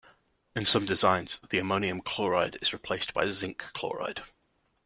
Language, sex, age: English, male, 19-29